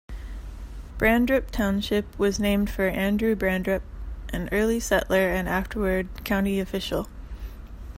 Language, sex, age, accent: English, female, 30-39, United States English